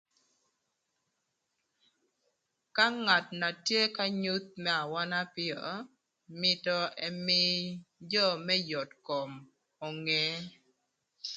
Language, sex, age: Thur, female, 30-39